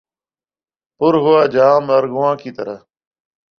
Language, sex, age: Urdu, female, 19-29